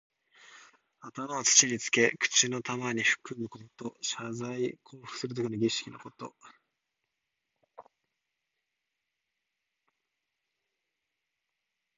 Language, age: Japanese, 19-29